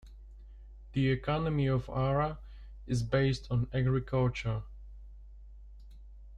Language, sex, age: English, male, 19-29